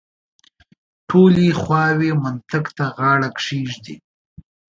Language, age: Pashto, 19-29